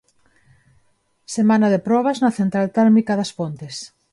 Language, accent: Galician, Neofalante